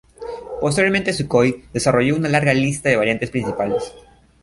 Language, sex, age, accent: Spanish, male, under 19, Andino-Pacífico: Colombia, Perú, Ecuador, oeste de Bolivia y Venezuela andina